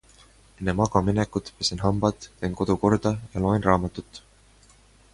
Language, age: Estonian, 19-29